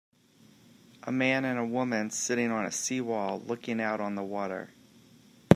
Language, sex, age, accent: English, male, 40-49, United States English